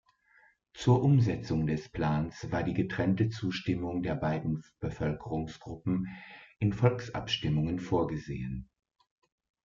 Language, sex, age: German, female, 50-59